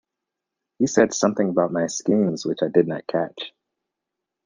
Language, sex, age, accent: English, male, 30-39, United States English